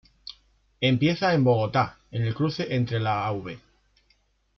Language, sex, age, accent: Spanish, male, 40-49, España: Centro-Sur peninsular (Madrid, Toledo, Castilla-La Mancha)